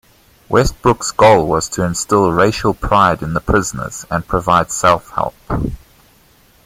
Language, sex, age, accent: English, male, 19-29, Southern African (South Africa, Zimbabwe, Namibia)